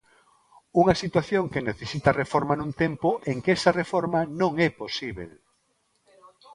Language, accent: Galician, Neofalante